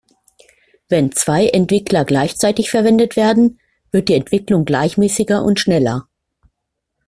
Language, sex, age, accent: German, female, 50-59, Deutschland Deutsch